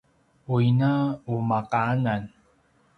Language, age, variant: Paiwan, 30-39, pinayuanan a kinaikacedasan (東排灣語)